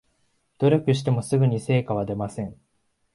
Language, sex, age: Japanese, male, 19-29